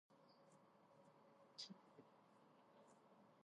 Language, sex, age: Georgian, female, 19-29